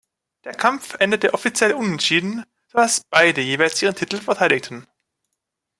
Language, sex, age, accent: German, male, 19-29, Deutschland Deutsch